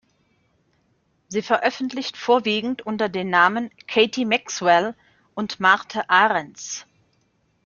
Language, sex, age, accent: German, female, 30-39, Deutschland Deutsch